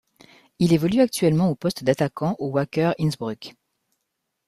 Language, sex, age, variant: French, female, 40-49, Français de métropole